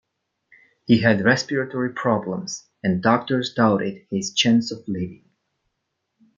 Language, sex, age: English, male, 19-29